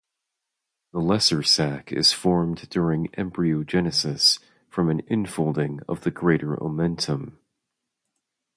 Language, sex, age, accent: English, male, 19-29, United States English